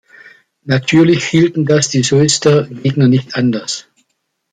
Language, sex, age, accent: German, male, 60-69, Deutschland Deutsch